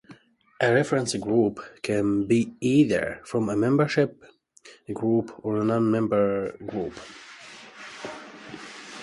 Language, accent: English, United States English